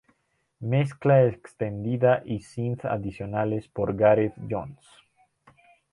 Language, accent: Spanish, Andino-Pacífico: Colombia, Perú, Ecuador, oeste de Bolivia y Venezuela andina